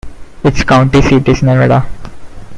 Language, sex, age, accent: English, male, 19-29, India and South Asia (India, Pakistan, Sri Lanka)